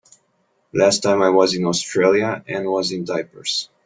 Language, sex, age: English, male, 19-29